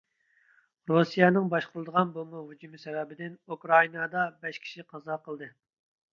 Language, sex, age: Uyghur, male, 30-39